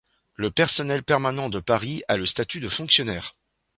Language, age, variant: French, 40-49, Français de métropole